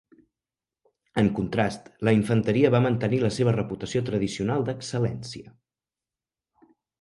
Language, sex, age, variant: Catalan, male, 19-29, Central